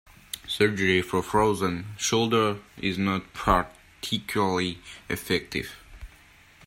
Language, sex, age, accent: English, male, under 19, United States English